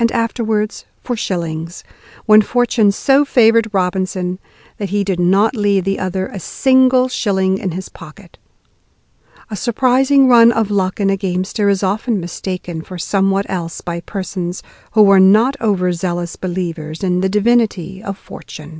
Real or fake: real